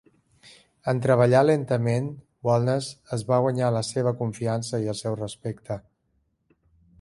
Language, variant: Catalan, Central